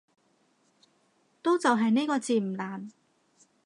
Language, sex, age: Cantonese, female, 40-49